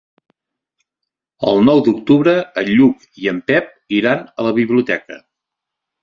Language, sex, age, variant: Catalan, male, 60-69, Central